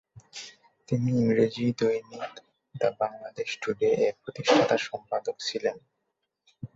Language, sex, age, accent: Bengali, male, 19-29, Bangladeshi